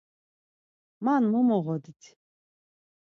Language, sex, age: Laz, female, 40-49